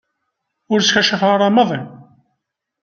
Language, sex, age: Kabyle, male, 30-39